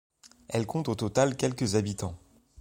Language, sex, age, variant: French, male, 30-39, Français de métropole